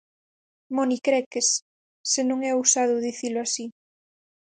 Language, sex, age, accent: Galician, female, 19-29, Central (gheada)